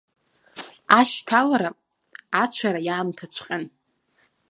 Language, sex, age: Abkhazian, female, 19-29